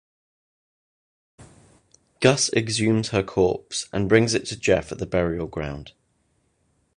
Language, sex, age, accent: English, male, 19-29, England English